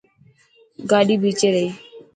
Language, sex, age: Dhatki, female, 19-29